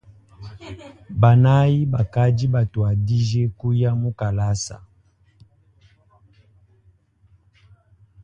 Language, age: Luba-Lulua, 40-49